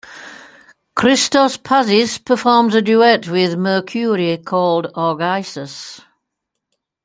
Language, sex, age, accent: English, female, 60-69, England English